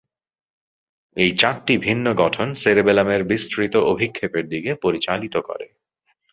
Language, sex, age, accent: Bengali, male, 30-39, চলিত